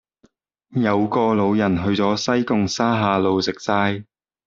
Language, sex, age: Cantonese, male, 19-29